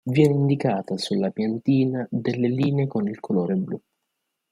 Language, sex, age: Italian, male, 19-29